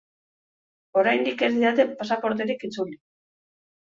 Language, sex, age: Basque, female, 30-39